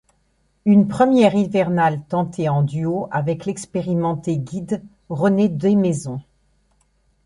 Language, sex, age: French, female, 50-59